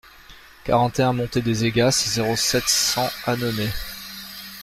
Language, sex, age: French, male, 40-49